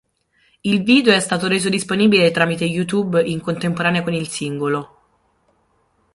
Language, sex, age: Italian, male, 30-39